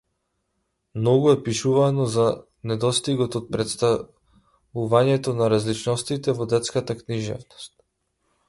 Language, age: Macedonian, 19-29